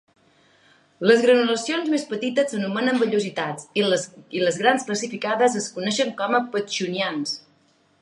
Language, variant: Catalan, Balear